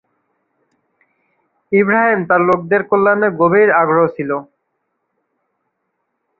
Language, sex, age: Bengali, male, 19-29